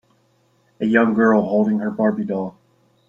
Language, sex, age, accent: English, male, 40-49, United States English